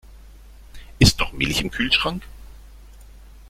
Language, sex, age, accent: German, male, 40-49, Deutschland Deutsch